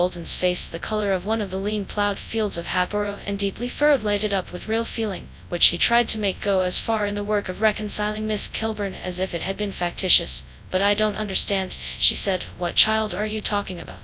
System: TTS, FastPitch